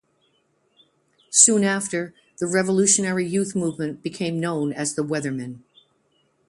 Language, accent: English, United States English